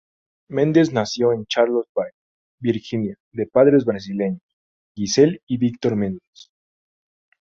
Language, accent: Spanish, México